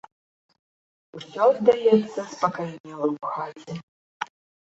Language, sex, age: Belarusian, female, 19-29